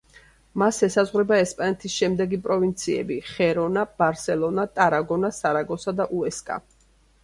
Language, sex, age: Georgian, female, 50-59